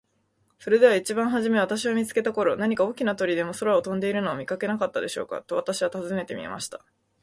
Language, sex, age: Japanese, female, 19-29